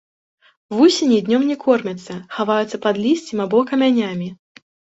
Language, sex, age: Belarusian, female, 19-29